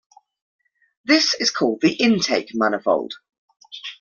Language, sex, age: English, female, 30-39